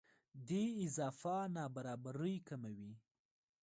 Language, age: Pashto, 19-29